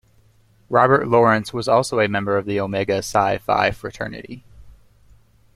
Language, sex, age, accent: English, male, 19-29, United States English